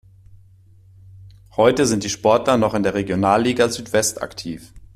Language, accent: German, Deutschland Deutsch